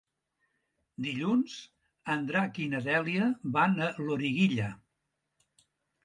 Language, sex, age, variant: Catalan, male, 70-79, Central